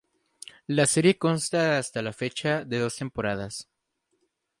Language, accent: Spanish, México